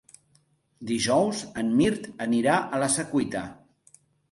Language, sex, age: Catalan, male, 40-49